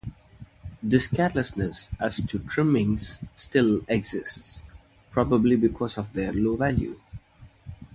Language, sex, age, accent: English, male, 30-39, India and South Asia (India, Pakistan, Sri Lanka)